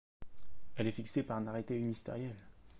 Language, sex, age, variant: French, male, 19-29, Français de métropole